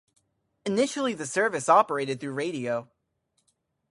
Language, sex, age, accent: English, male, under 19, United States English